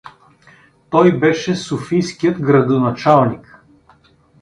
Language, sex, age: Bulgarian, male, 40-49